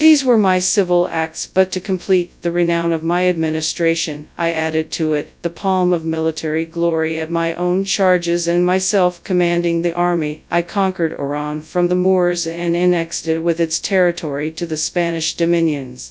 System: TTS, FastPitch